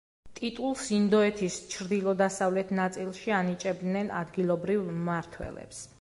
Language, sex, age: Georgian, female, 30-39